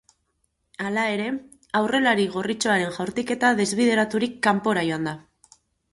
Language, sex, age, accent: Basque, female, 30-39, Mendebalekoa (Araba, Bizkaia, Gipuzkoako mendebaleko herri batzuk)